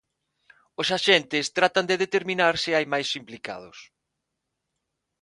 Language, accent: Galician, Normativo (estándar); Neofalante